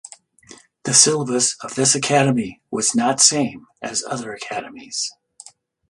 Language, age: English, 70-79